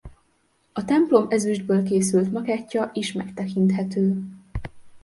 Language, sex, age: Hungarian, female, 19-29